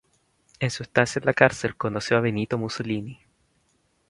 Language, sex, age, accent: Spanish, female, 19-29, Chileno: Chile, Cuyo